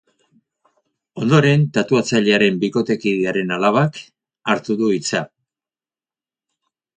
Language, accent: Basque, Mendebalekoa (Araba, Bizkaia, Gipuzkoako mendebaleko herri batzuk)